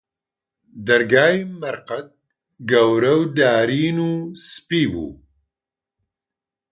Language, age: Central Kurdish, 60-69